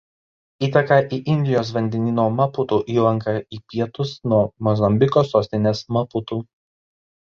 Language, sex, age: Lithuanian, male, 19-29